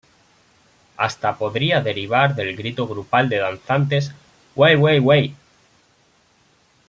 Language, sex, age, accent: Spanish, male, 19-29, España: Centro-Sur peninsular (Madrid, Toledo, Castilla-La Mancha)